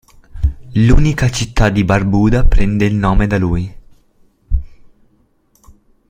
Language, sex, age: Italian, male, 19-29